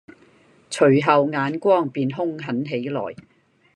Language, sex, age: Cantonese, female, 60-69